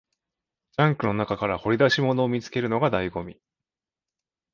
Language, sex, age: Japanese, male, 30-39